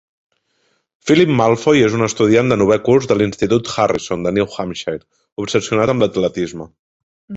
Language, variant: Catalan, Central